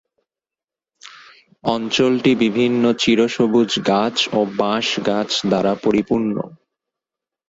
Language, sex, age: Bengali, male, 19-29